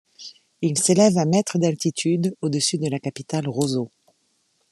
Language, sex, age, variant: French, female, 40-49, Français de métropole